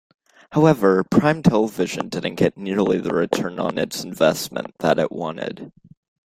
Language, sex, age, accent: English, male, under 19, United States English